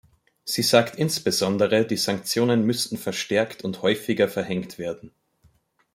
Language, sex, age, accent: German, male, 30-39, Österreichisches Deutsch